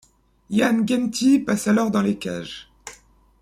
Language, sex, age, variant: French, male, under 19, Français de métropole